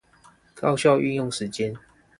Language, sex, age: Chinese, male, 19-29